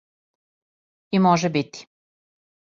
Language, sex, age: Serbian, female, 50-59